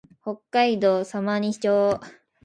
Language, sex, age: Japanese, female, under 19